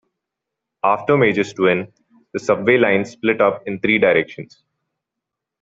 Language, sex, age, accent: English, male, 19-29, India and South Asia (India, Pakistan, Sri Lanka)